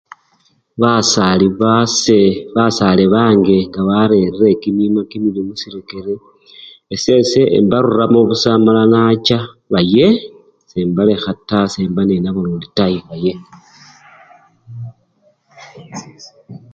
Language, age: Luyia, 50-59